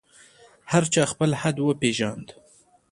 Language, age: Pashto, 19-29